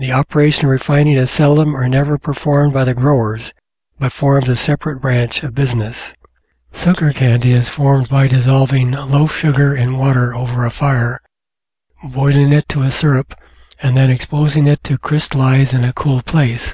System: none